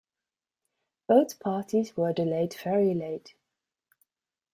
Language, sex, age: English, female, 40-49